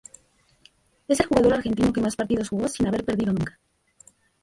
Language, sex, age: Spanish, female, 30-39